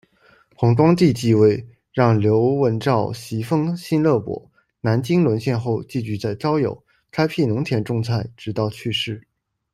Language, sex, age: Chinese, male, 19-29